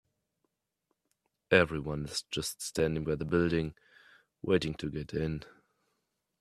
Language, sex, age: English, male, 30-39